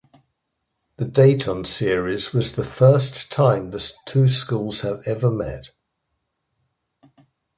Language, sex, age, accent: English, male, 70-79, England English